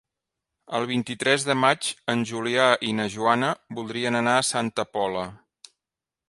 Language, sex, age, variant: Catalan, male, 40-49, Central